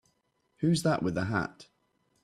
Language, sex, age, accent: English, male, 19-29, Welsh English